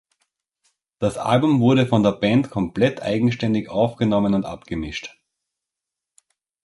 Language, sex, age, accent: German, male, 30-39, Österreichisches Deutsch